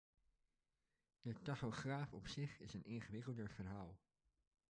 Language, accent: Dutch, Nederlands Nederlands